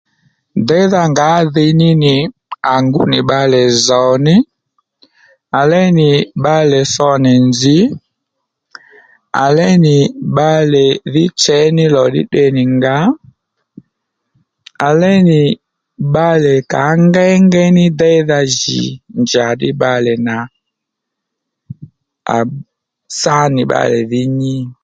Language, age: Lendu, 40-49